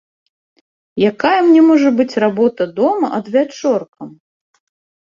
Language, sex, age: Belarusian, female, 40-49